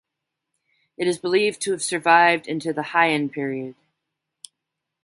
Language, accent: English, United States English